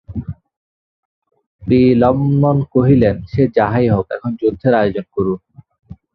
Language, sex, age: Bengali, male, 19-29